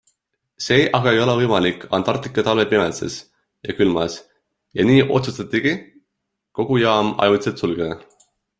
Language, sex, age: Estonian, male, 19-29